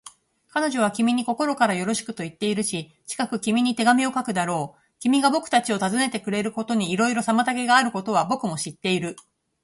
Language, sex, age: Japanese, female, 50-59